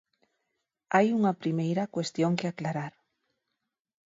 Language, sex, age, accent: Galician, female, 40-49, Normativo (estándar)